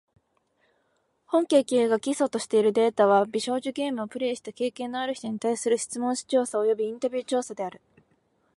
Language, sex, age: Japanese, female, 19-29